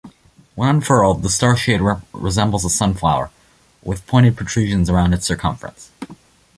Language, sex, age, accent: English, male, under 19, Canadian English